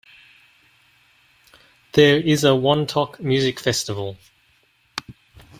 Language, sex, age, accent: English, male, 40-49, Australian English